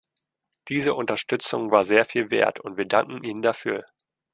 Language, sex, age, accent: German, male, 19-29, Deutschland Deutsch